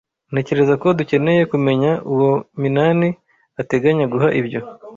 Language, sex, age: Kinyarwanda, male, 19-29